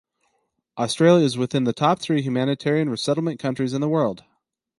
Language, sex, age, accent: English, male, 30-39, United States English